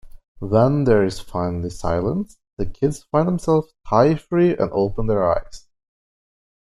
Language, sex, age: English, male, 19-29